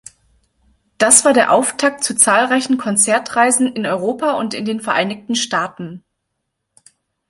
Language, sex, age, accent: German, female, 19-29, Deutschland Deutsch